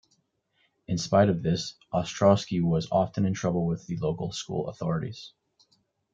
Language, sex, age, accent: English, male, 40-49, United States English